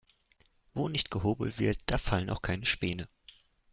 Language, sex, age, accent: German, male, 19-29, Deutschland Deutsch